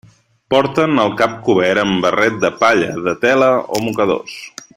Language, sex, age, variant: Catalan, male, 30-39, Central